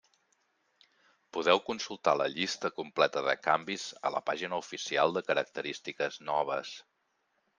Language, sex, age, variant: Catalan, male, 40-49, Central